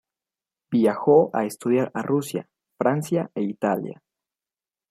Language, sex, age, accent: Spanish, male, 19-29, México